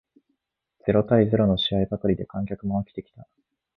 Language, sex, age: Japanese, male, 19-29